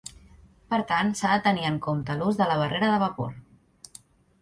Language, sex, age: Catalan, female, 30-39